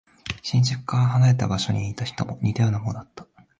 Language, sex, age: Japanese, male, 19-29